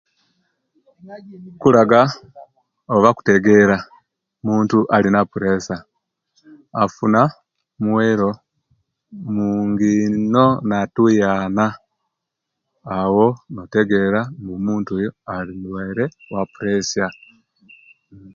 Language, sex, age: Kenyi, male, 40-49